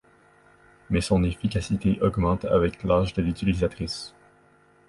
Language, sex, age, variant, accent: French, male, 19-29, Français d'Amérique du Nord, Français du Canada